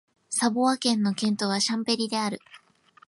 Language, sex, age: Japanese, female, 19-29